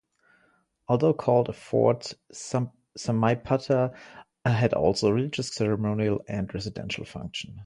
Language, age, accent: English, 30-39, German English